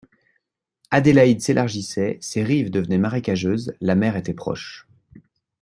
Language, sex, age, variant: French, male, 40-49, Français de métropole